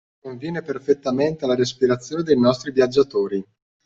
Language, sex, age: Italian, male, 50-59